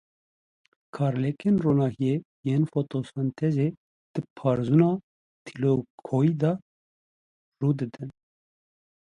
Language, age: Kurdish, 30-39